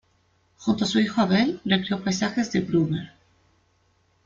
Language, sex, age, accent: Spanish, female, 30-39, España: Centro-Sur peninsular (Madrid, Toledo, Castilla-La Mancha)